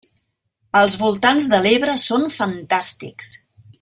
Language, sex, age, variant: Catalan, female, 60-69, Central